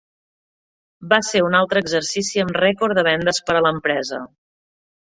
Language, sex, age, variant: Catalan, female, 40-49, Septentrional